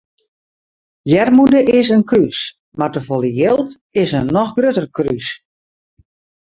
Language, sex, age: Western Frisian, female, 50-59